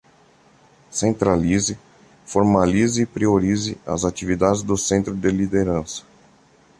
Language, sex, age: Portuguese, male, 30-39